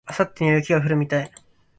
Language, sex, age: Japanese, male, 19-29